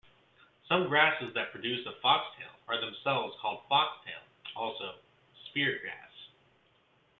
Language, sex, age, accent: English, male, 19-29, United States English